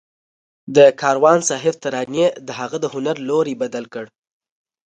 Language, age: Pashto, 19-29